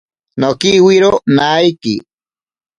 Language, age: Ashéninka Perené, 40-49